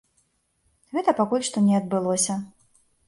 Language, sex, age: Belarusian, female, 19-29